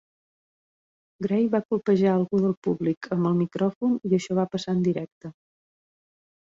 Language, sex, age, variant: Catalan, female, 40-49, Septentrional